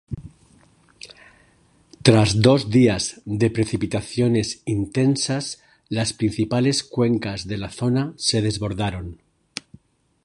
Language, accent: Spanish, España: Centro-Sur peninsular (Madrid, Toledo, Castilla-La Mancha)